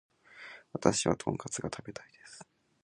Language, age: Japanese, 19-29